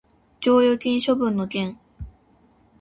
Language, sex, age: Japanese, female, 19-29